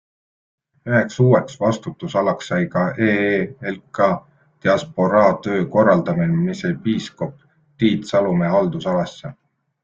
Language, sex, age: Estonian, male, 19-29